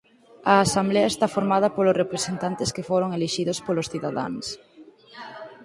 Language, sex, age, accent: Galician, female, 19-29, Normativo (estándar)